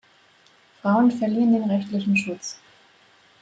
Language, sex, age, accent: German, female, 30-39, Deutschland Deutsch